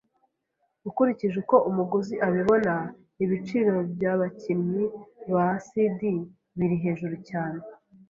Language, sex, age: Kinyarwanda, female, 19-29